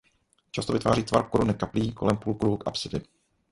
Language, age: Czech, 30-39